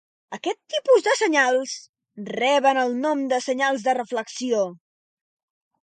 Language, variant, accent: Catalan, Central, central; septentrional